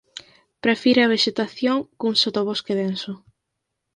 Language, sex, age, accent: Galician, female, under 19, Normativo (estándar)